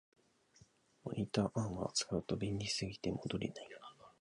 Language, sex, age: Japanese, male, 19-29